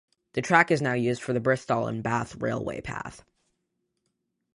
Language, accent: English, United States English